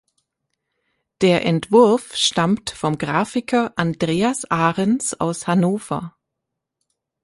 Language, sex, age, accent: German, female, 30-39, Deutschland Deutsch